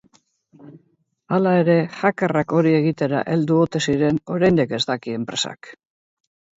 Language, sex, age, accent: Basque, female, 70-79, Mendebalekoa (Araba, Bizkaia, Gipuzkoako mendebaleko herri batzuk)